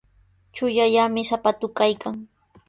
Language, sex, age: Sihuas Ancash Quechua, female, 19-29